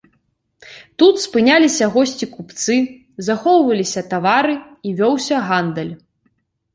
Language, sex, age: Belarusian, female, 19-29